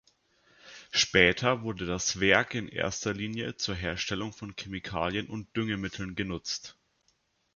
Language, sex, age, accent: German, male, under 19, Deutschland Deutsch